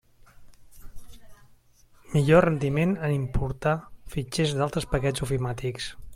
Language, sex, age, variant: Catalan, male, 40-49, Central